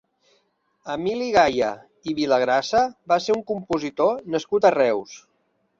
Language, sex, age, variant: Catalan, male, 40-49, Central